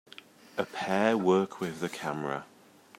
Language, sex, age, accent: English, male, 30-39, England English